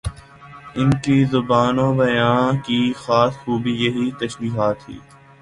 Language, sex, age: Urdu, male, 19-29